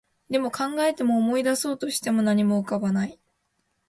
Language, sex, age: Japanese, female, 19-29